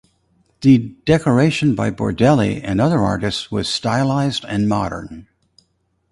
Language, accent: English, United States English